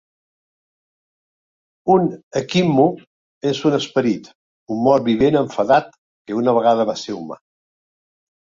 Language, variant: Catalan, Central